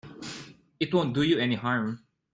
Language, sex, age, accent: English, male, 19-29, Filipino